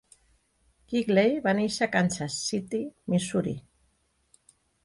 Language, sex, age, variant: Catalan, female, 60-69, Central